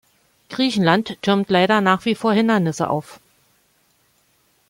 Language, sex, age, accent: German, female, 50-59, Deutschland Deutsch